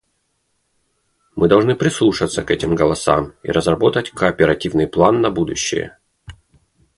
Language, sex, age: Russian, male, 30-39